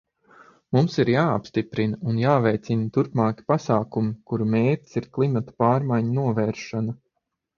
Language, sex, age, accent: Latvian, male, 30-39, Dzimtā valoda